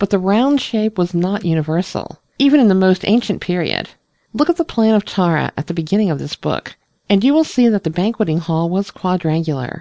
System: none